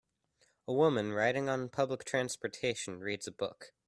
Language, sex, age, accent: English, male, under 19, United States English